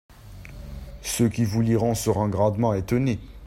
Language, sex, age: French, male, under 19